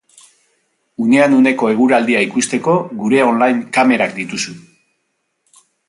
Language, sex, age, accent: Basque, male, 50-59, Mendebalekoa (Araba, Bizkaia, Gipuzkoako mendebaleko herri batzuk)